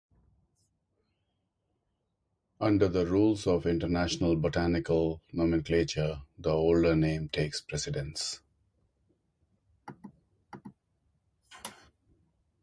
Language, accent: English, India and South Asia (India, Pakistan, Sri Lanka)